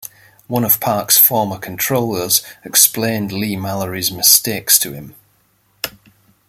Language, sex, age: English, male, 40-49